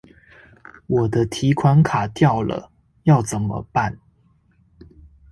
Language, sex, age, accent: Chinese, male, 19-29, 出生地：臺北市